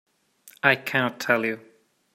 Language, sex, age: English, male, 30-39